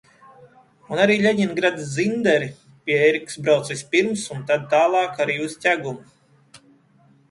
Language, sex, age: Latvian, male, 30-39